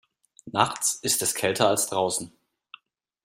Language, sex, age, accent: German, male, 30-39, Deutschland Deutsch